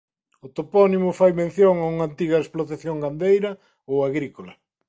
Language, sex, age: Galician, male, 40-49